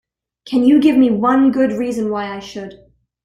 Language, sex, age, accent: English, female, under 19, Canadian English